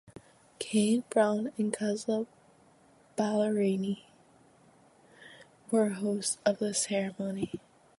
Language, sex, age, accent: English, female, under 19, United States English